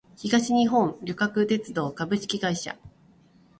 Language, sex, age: Japanese, female, 30-39